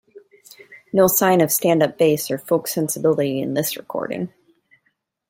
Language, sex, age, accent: English, female, 30-39, United States English